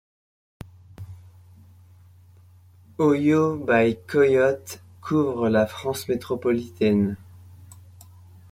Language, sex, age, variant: French, male, 30-39, Français de métropole